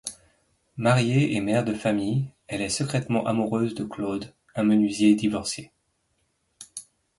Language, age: French, 30-39